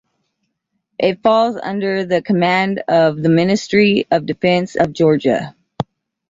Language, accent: English, United States English